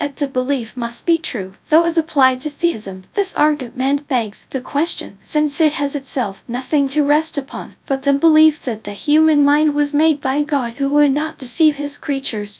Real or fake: fake